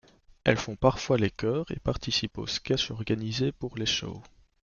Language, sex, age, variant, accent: French, male, 19-29, Français d'Europe, Français de Belgique